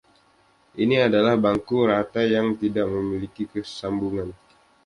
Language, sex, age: Indonesian, male, 19-29